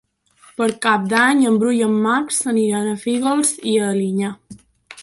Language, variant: Catalan, Balear